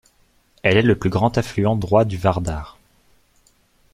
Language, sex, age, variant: French, male, 19-29, Français de métropole